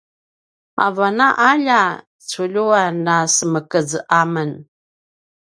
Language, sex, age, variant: Paiwan, female, 50-59, pinayuanan a kinaikacedasan (東排灣語)